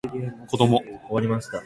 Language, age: Japanese, 19-29